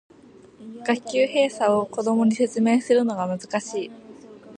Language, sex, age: Japanese, female, 19-29